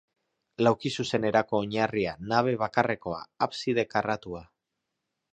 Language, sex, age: Basque, male, 30-39